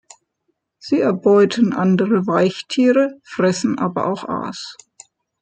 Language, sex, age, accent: German, female, 60-69, Deutschland Deutsch